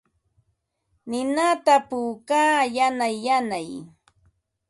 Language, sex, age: Ambo-Pasco Quechua, female, 50-59